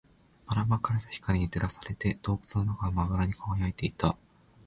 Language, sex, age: Japanese, male, 19-29